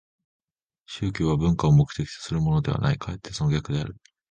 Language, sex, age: Japanese, male, under 19